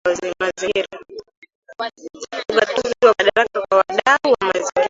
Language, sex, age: Swahili, female, 19-29